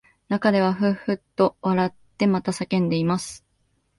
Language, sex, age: Japanese, female, 19-29